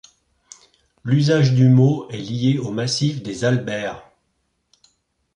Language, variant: French, Français de métropole